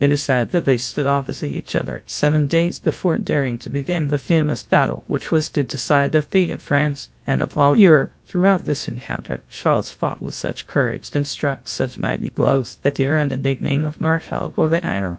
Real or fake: fake